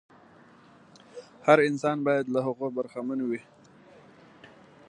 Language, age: Pashto, 19-29